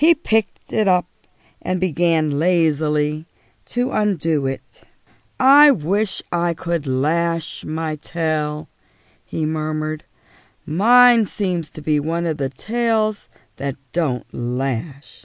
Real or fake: real